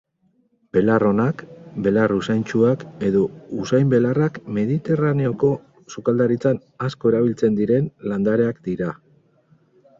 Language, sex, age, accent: Basque, male, 50-59, Mendebalekoa (Araba, Bizkaia, Gipuzkoako mendebaleko herri batzuk)